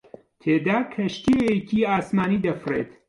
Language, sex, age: Central Kurdish, male, 40-49